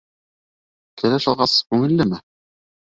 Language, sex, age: Bashkir, male, 19-29